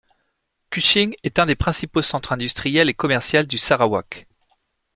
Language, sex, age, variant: French, male, 30-39, Français de métropole